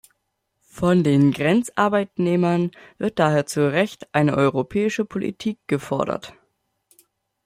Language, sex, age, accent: German, male, under 19, Deutschland Deutsch